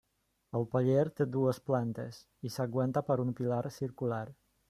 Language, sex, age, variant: Catalan, male, 30-39, Central